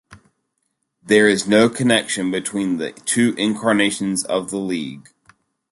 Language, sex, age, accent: English, male, 30-39, United States English